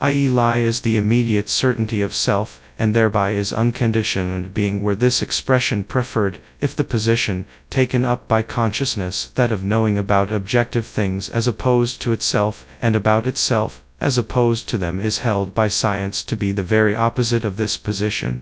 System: TTS, FastPitch